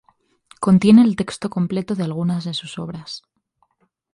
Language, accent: Spanish, España: Centro-Sur peninsular (Madrid, Toledo, Castilla-La Mancha)